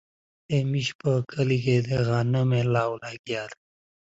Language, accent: English, India and South Asia (India, Pakistan, Sri Lanka)